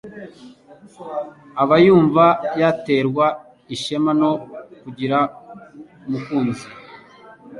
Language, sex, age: Kinyarwanda, male, 40-49